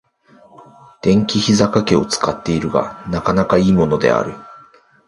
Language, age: Japanese, 30-39